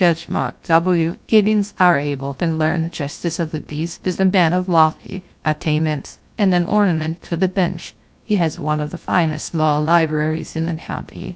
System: TTS, GlowTTS